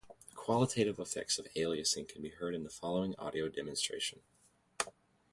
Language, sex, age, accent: English, male, 19-29, United States English